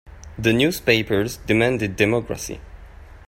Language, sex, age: English, male, 19-29